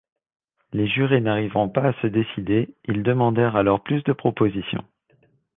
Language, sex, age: French, male, 30-39